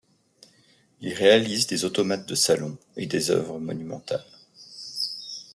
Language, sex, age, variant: French, male, 40-49, Français de métropole